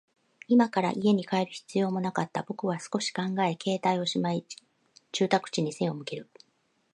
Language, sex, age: Japanese, female, 50-59